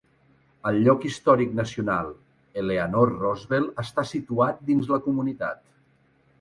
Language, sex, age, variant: Catalan, male, 40-49, Central